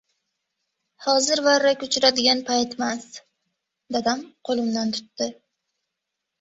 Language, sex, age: Uzbek, female, 19-29